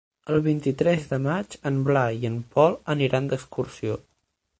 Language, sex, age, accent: Catalan, male, 19-29, central; nord-occidental